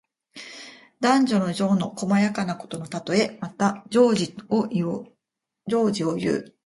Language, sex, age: Japanese, female, 50-59